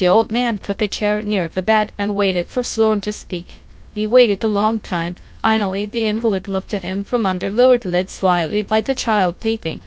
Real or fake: fake